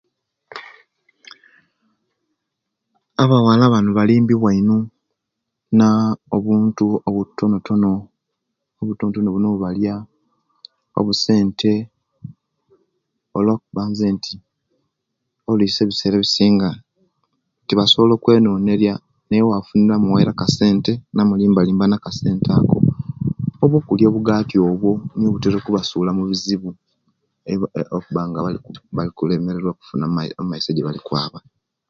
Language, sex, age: Kenyi, male, 40-49